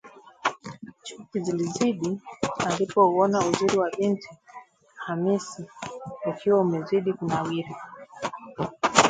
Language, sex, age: Swahili, female, 40-49